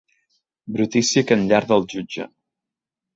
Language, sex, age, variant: Catalan, male, 30-39, Central